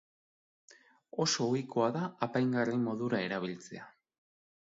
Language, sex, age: Basque, male, 30-39